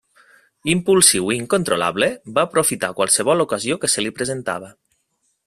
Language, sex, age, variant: Catalan, male, 30-39, Nord-Occidental